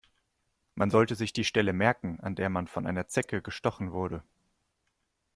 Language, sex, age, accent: German, male, 19-29, Deutschland Deutsch